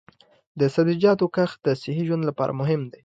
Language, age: Pashto, 19-29